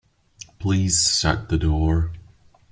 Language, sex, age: English, male, 19-29